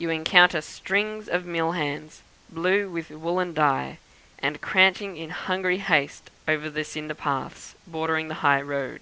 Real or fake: real